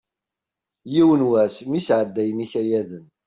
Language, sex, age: Kabyle, male, 30-39